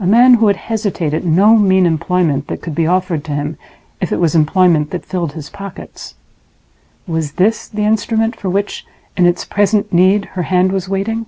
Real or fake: real